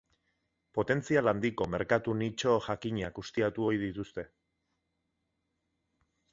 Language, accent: Basque, Mendebalekoa (Araba, Bizkaia, Gipuzkoako mendebaleko herri batzuk)